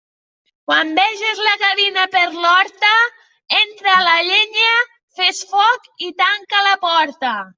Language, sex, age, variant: Catalan, female, 19-29, Central